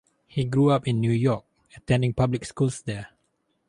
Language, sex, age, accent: English, male, 19-29, Malaysian English